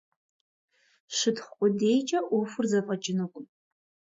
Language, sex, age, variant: Kabardian, female, 40-49, Адыгэбзэ (Къэбэрдей, Кирил, Урысей)